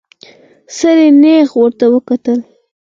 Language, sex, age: Pashto, female, under 19